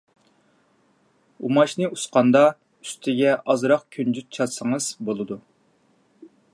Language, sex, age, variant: Uyghur, male, 80-89, ئۇيغۇر تىلى